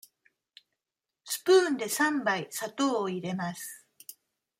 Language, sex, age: Japanese, female, 50-59